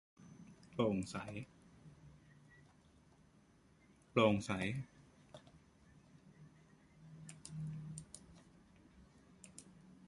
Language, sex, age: Thai, male, 30-39